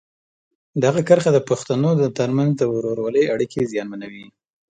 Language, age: Pashto, 19-29